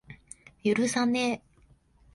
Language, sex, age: Japanese, female, 19-29